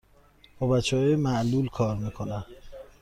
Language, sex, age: Persian, male, 30-39